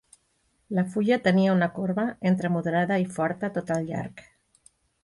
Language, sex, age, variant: Catalan, female, 60-69, Central